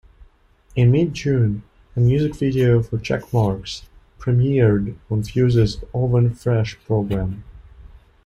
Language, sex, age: English, male, 30-39